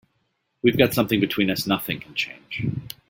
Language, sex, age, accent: English, male, 30-39, United States English